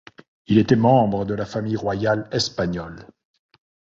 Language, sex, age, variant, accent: French, male, 40-49, Français d'Europe, Français de Suisse